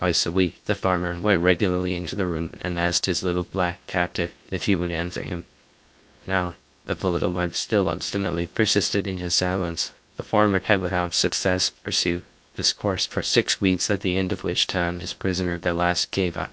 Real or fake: fake